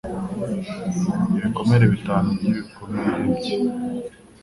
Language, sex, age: Kinyarwanda, male, 19-29